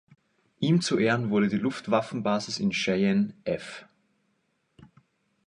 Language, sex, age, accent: German, male, 19-29, Österreichisches Deutsch